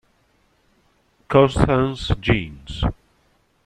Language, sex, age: Italian, male, 50-59